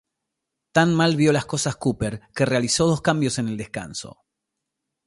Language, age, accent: Spanish, 30-39, Rioplatense: Argentina, Uruguay, este de Bolivia, Paraguay